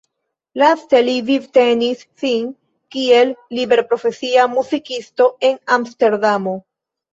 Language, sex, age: Esperanto, female, 19-29